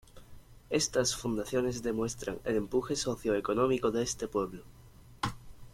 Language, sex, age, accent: Spanish, male, 19-29, España: Sur peninsular (Andalucia, Extremadura, Murcia)